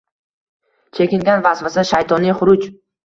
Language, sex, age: Uzbek, male, under 19